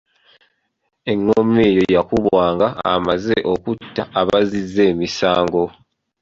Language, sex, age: Ganda, male, 19-29